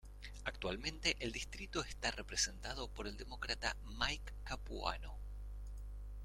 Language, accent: Spanish, Rioplatense: Argentina, Uruguay, este de Bolivia, Paraguay